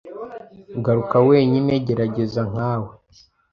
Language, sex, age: Kinyarwanda, male, under 19